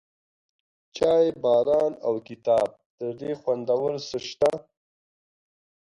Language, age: Pashto, 19-29